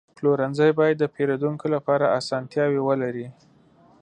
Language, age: Pashto, 19-29